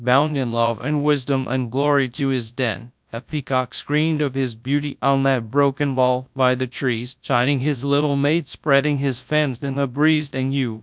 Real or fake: fake